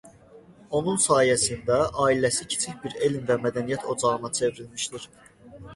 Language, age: Azerbaijani, 19-29